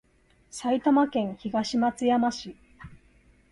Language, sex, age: Japanese, female, 30-39